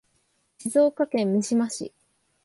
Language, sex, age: Japanese, female, under 19